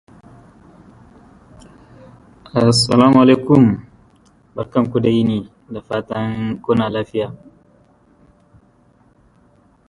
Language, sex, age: English, male, 30-39